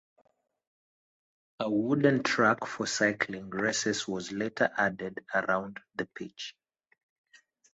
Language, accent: English, Canadian English; Kenyan English